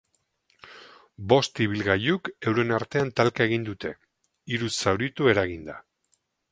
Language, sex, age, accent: Basque, male, 40-49, Mendebalekoa (Araba, Bizkaia, Gipuzkoako mendebaleko herri batzuk)